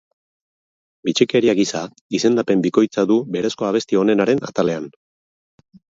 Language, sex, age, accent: Basque, male, 40-49, Mendebalekoa (Araba, Bizkaia, Gipuzkoako mendebaleko herri batzuk)